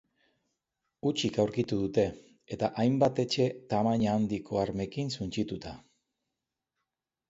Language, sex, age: Basque, male, 50-59